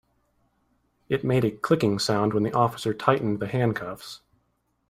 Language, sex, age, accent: English, male, 30-39, United States English